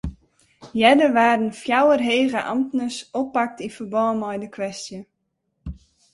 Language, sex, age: Western Frisian, female, 30-39